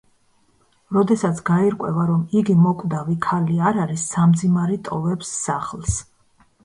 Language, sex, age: Georgian, female, 40-49